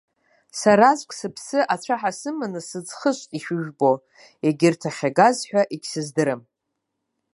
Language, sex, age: Abkhazian, female, 50-59